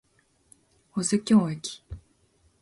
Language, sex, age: Japanese, female, 19-29